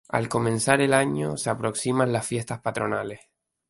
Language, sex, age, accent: Spanish, male, 19-29, España: Islas Canarias